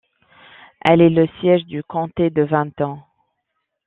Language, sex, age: French, female, 19-29